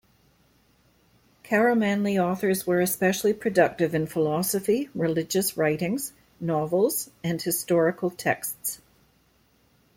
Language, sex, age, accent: English, female, 60-69, Canadian English